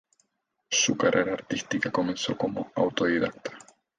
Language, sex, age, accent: Spanish, male, 19-29, Caribe: Cuba, Venezuela, Puerto Rico, República Dominicana, Panamá, Colombia caribeña, México caribeño, Costa del golfo de México